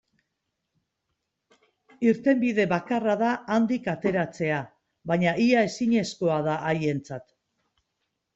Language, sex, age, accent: Basque, female, 60-69, Mendebalekoa (Araba, Bizkaia, Gipuzkoako mendebaleko herri batzuk)